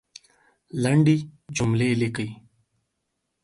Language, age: Pashto, 19-29